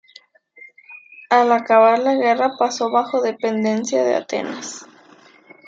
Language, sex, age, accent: Spanish, female, 19-29, México